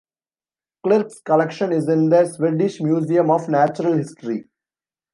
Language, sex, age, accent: English, male, 19-29, India and South Asia (India, Pakistan, Sri Lanka)